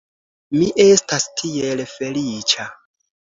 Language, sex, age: Esperanto, male, 19-29